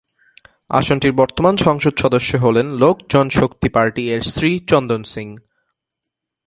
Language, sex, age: Bengali, male, 19-29